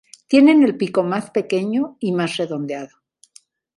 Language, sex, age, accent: Spanish, female, 60-69, México